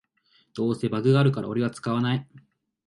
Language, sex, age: Japanese, male, 19-29